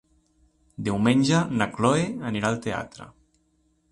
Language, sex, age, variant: Catalan, male, 30-39, Central